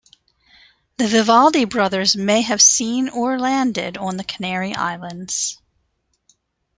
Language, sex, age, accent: English, female, 50-59, United States English